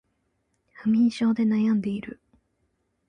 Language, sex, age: Japanese, female, 19-29